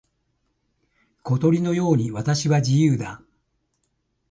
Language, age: Japanese, 70-79